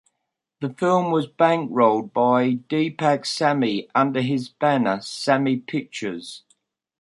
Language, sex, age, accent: English, male, 70-79, Australian English